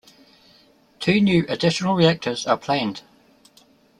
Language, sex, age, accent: English, male, 30-39, New Zealand English